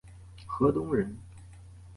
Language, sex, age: Chinese, male, 19-29